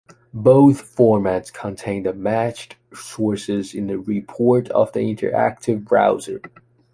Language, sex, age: English, male, 19-29